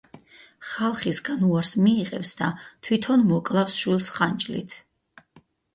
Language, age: Georgian, 40-49